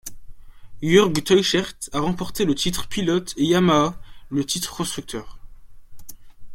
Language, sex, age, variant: French, male, under 19, Français de métropole